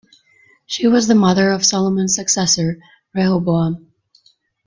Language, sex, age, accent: English, female, 19-29, United States English